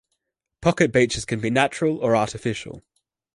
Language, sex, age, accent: English, male, 19-29, Australian English